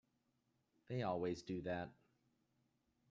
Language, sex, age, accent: English, male, 30-39, United States English